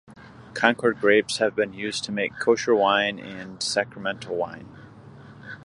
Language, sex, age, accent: English, male, 30-39, United States English